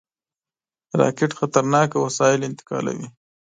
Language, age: Pashto, 19-29